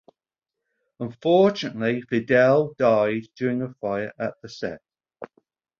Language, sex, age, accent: English, male, 40-49, England English